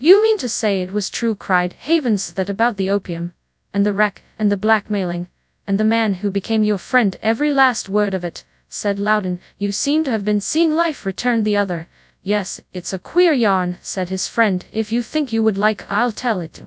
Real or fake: fake